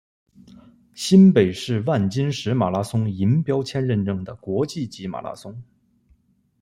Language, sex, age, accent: Chinese, male, 19-29, 出生地：北京市